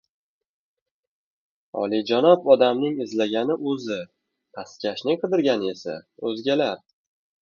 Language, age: Uzbek, 19-29